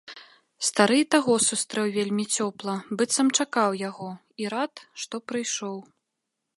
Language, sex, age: Belarusian, female, 19-29